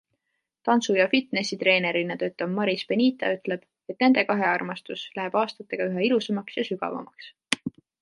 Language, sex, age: Estonian, female, 19-29